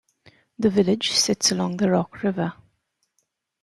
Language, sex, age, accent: English, female, 40-49, England English